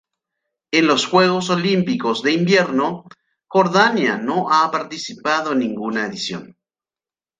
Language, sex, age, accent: Spanish, male, 40-49, Rioplatense: Argentina, Uruguay, este de Bolivia, Paraguay